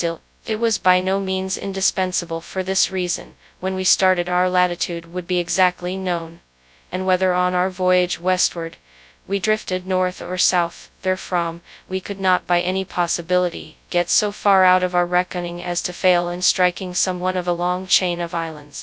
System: TTS, FastPitch